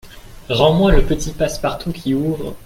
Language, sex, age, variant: French, male, 19-29, Français de métropole